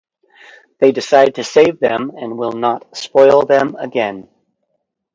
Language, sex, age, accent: English, male, 30-39, United States English; West Coast